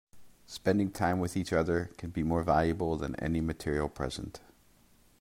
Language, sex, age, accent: English, male, 50-59, United States English